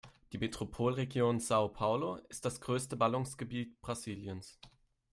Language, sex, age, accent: German, male, 19-29, Deutschland Deutsch